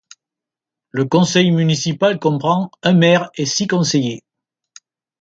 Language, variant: French, Français de métropole